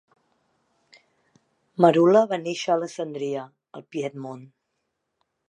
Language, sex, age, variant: Catalan, female, 40-49, Central